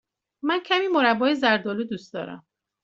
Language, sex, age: Persian, female, 40-49